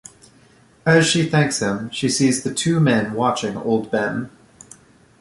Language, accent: English, United States English